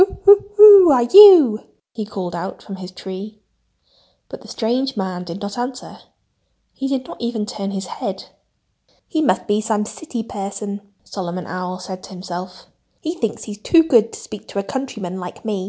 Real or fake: real